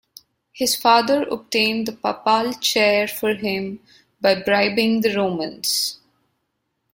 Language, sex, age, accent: English, female, 30-39, India and South Asia (India, Pakistan, Sri Lanka)